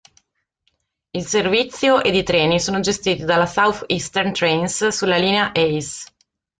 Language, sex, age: Italian, female, 19-29